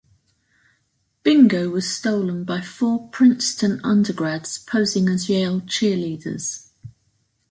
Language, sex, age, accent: English, female, 60-69, England English